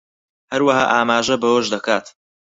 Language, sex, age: Central Kurdish, male, 19-29